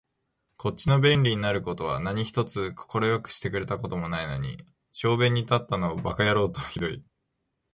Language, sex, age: Japanese, male, 19-29